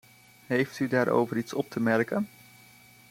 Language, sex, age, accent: Dutch, male, 19-29, Nederlands Nederlands